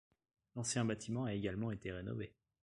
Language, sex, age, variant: French, male, 30-39, Français de métropole